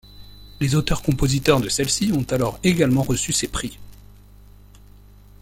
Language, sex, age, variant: French, male, 40-49, Français de métropole